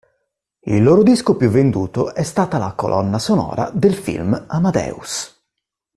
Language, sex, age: Italian, male, 30-39